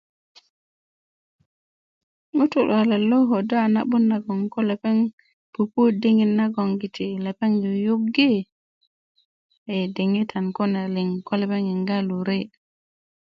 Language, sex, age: Kuku, female, 40-49